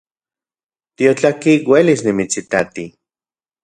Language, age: Central Puebla Nahuatl, 30-39